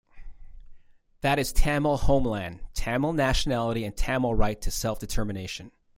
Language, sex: English, male